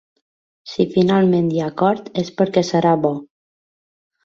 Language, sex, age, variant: Catalan, female, 19-29, Balear